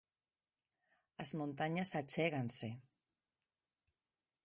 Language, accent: Galician, Normativo (estándar)